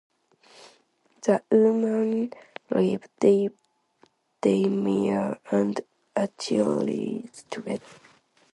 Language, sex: English, female